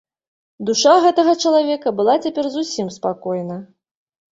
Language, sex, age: Belarusian, female, 30-39